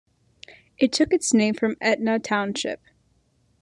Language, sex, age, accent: English, female, under 19, United States English